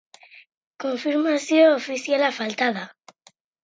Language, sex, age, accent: Basque, female, under 19, Erdialdekoa edo Nafarra (Gipuzkoa, Nafarroa)